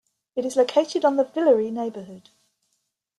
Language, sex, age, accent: English, female, 50-59, England English